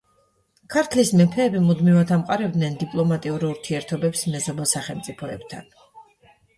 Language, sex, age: Georgian, female, 40-49